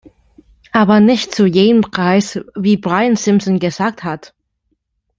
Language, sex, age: German, female, 19-29